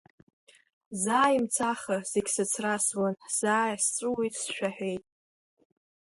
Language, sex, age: Abkhazian, female, under 19